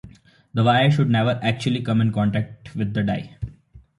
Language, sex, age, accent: English, male, 19-29, India and South Asia (India, Pakistan, Sri Lanka)